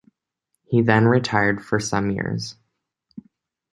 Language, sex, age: English, male, under 19